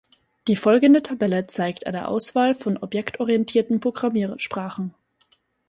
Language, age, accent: German, 19-29, Österreichisches Deutsch